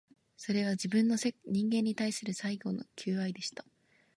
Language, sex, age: Japanese, female, under 19